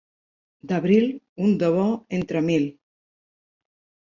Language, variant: Catalan, Central